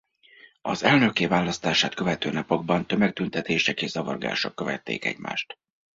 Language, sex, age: Hungarian, male, 30-39